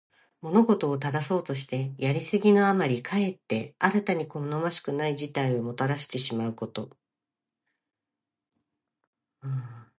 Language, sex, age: Japanese, female, 50-59